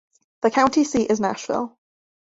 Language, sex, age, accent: English, female, 19-29, England English